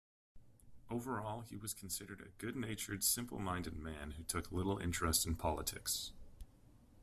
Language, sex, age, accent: English, male, 30-39, Canadian English